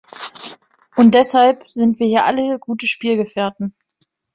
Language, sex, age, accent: German, female, 30-39, Deutschland Deutsch